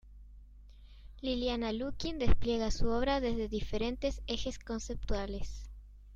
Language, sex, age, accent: Spanish, female, under 19, Rioplatense: Argentina, Uruguay, este de Bolivia, Paraguay